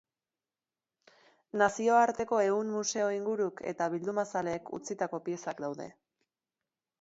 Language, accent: Basque, Erdialdekoa edo Nafarra (Gipuzkoa, Nafarroa)